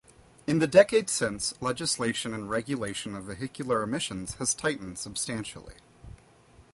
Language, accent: English, United States English